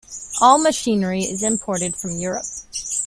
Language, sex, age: English, female, 19-29